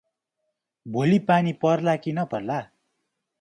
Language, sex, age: Nepali, male, 19-29